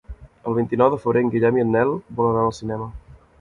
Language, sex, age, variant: Catalan, male, 19-29, Central